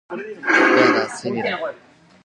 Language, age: English, under 19